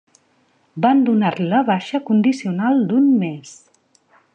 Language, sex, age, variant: Catalan, female, 50-59, Central